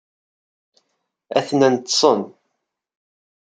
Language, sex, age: Kabyle, male, 30-39